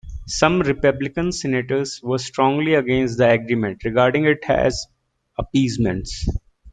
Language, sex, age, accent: English, male, 19-29, United States English